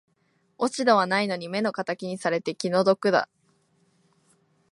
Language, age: Japanese, 19-29